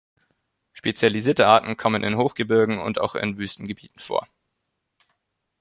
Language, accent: German, Deutschland Deutsch